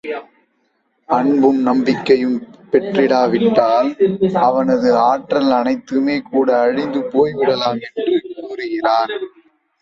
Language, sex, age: Tamil, male, 19-29